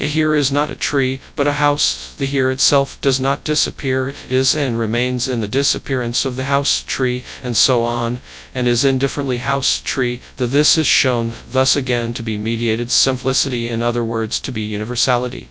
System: TTS, FastPitch